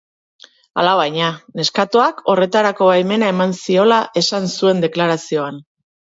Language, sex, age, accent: Basque, female, 40-49, Mendebalekoa (Araba, Bizkaia, Gipuzkoako mendebaleko herri batzuk)